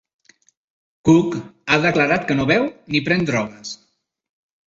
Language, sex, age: Catalan, male, 50-59